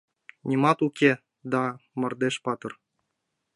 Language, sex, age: Mari, male, 19-29